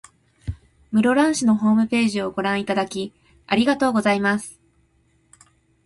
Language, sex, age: Japanese, female, 30-39